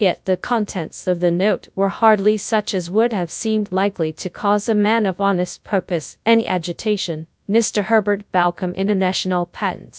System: TTS, GradTTS